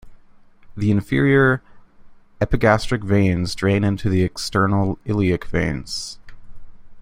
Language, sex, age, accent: English, male, 19-29, United States English